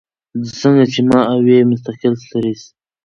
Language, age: Pashto, 19-29